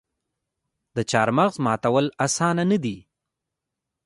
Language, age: Pashto, 19-29